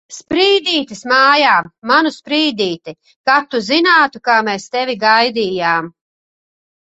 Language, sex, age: Latvian, female, 40-49